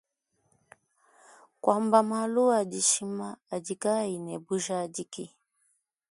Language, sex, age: Luba-Lulua, female, 19-29